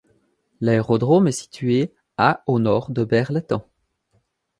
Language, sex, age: French, male, 30-39